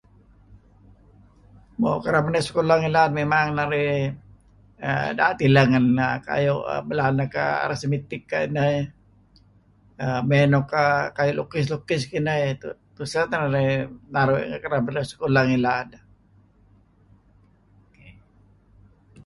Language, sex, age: Kelabit, male, 70-79